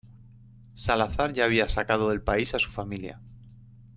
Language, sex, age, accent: Spanish, male, 40-49, España: Norte peninsular (Asturias, Castilla y León, Cantabria, País Vasco, Navarra, Aragón, La Rioja, Guadalajara, Cuenca)